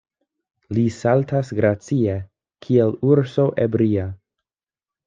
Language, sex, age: Esperanto, male, 19-29